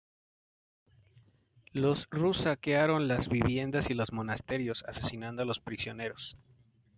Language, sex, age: Spanish, male, 30-39